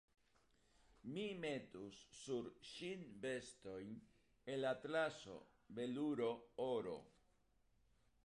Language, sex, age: Esperanto, male, 60-69